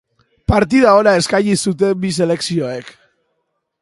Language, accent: Basque, Mendebalekoa (Araba, Bizkaia, Gipuzkoako mendebaleko herri batzuk)